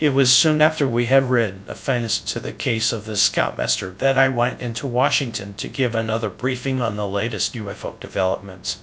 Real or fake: fake